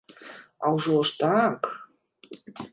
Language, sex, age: Belarusian, female, 30-39